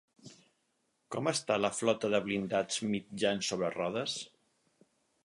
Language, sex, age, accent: Catalan, male, 50-59, mallorquí